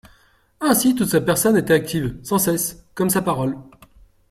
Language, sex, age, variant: French, male, 30-39, Français de métropole